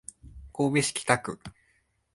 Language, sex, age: Japanese, male, 19-29